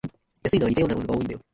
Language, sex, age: Japanese, male, 19-29